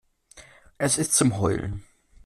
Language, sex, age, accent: German, male, 19-29, Deutschland Deutsch